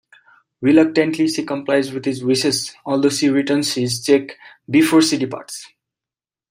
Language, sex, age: English, male, 19-29